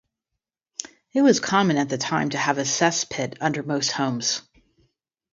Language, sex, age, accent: English, female, 50-59, United States English; Midwestern